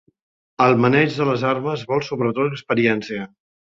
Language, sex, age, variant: Catalan, male, 70-79, Central